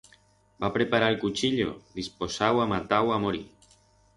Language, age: Aragonese, 40-49